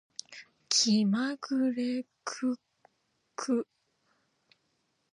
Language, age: Japanese, 19-29